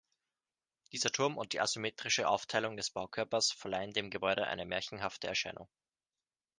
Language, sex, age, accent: German, male, 19-29, Österreichisches Deutsch